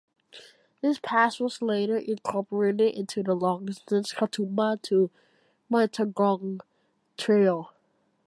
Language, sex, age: English, male, under 19